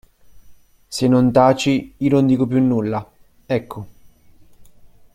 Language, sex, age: Italian, male, 19-29